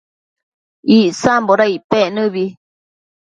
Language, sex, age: Matsés, female, 30-39